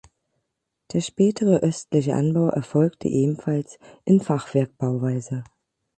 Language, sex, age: German, female, 40-49